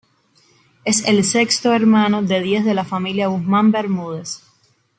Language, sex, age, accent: Spanish, female, 19-29, Caribe: Cuba, Venezuela, Puerto Rico, República Dominicana, Panamá, Colombia caribeña, México caribeño, Costa del golfo de México